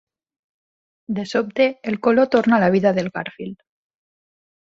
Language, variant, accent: Catalan, Nord-Occidental, Tortosí